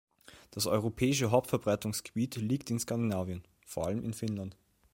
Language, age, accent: German, 19-29, Österreichisches Deutsch